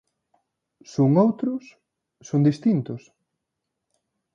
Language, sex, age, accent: Galician, male, 19-29, Atlántico (seseo e gheada)